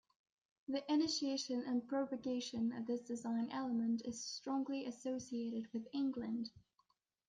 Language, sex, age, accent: English, female, under 19, England English